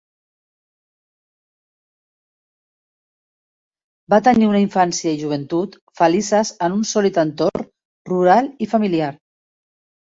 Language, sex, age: Catalan, female, 50-59